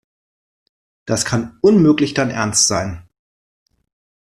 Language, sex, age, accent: German, male, 40-49, Deutschland Deutsch